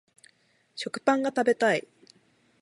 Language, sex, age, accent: Japanese, female, 19-29, 東京